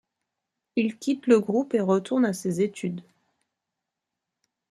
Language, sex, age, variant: French, female, 30-39, Français de métropole